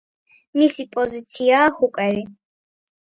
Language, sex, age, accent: Georgian, female, 40-49, ჩვეულებრივი